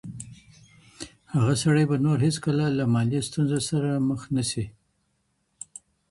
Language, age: Pashto, 60-69